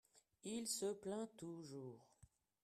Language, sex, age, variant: French, female, 60-69, Français de métropole